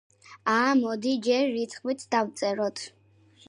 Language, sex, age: Georgian, female, 19-29